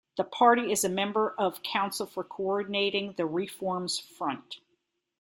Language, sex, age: English, female, 50-59